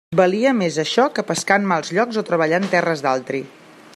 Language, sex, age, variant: Catalan, female, 30-39, Central